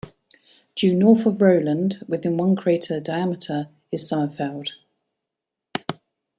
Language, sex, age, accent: English, female, 40-49, England English